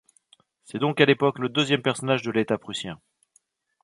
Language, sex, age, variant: French, male, 40-49, Français de métropole